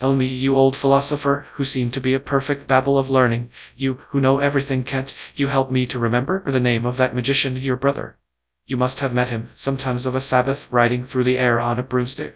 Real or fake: fake